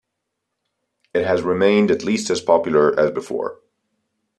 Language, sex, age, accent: English, male, 30-39, United States English